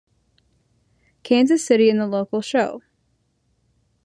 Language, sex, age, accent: English, female, under 19, United States English